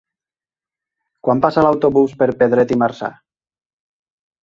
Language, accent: Catalan, valencià